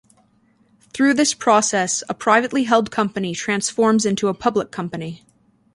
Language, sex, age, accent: English, female, 30-39, United States English